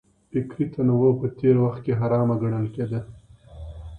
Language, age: Pashto, 30-39